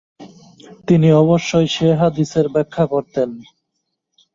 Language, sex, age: Bengali, male, 19-29